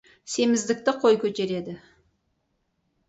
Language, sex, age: Kazakh, female, 40-49